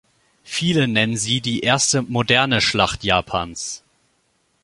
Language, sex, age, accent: German, male, 19-29, Deutschland Deutsch